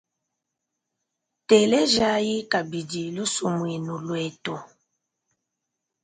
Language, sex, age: Luba-Lulua, female, 30-39